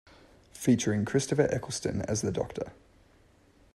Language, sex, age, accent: English, male, 19-29, Australian English